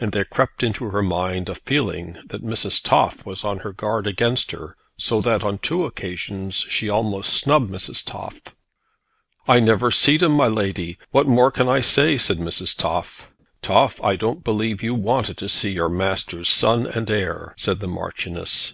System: none